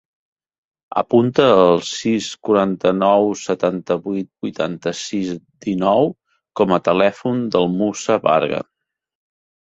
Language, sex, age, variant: Catalan, male, 50-59, Central